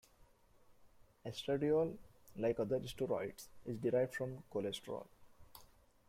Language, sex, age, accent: English, male, 30-39, India and South Asia (India, Pakistan, Sri Lanka)